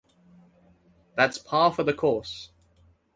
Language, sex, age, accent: English, male, 19-29, England English